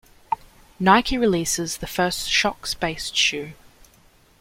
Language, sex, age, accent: English, female, 19-29, Australian English